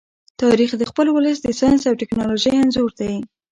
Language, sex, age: Pashto, female, 40-49